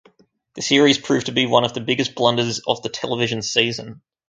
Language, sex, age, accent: English, male, 19-29, Australian English